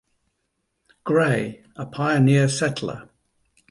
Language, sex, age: English, male, 50-59